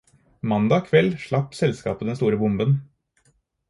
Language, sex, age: Norwegian Bokmål, male, 30-39